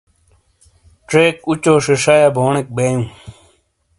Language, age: Shina, 30-39